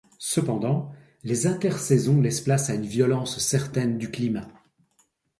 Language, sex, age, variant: French, male, 60-69, Français de métropole